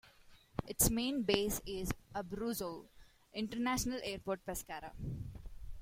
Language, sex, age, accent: English, female, 19-29, India and South Asia (India, Pakistan, Sri Lanka)